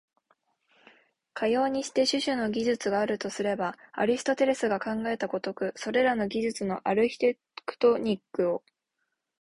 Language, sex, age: Japanese, female, 19-29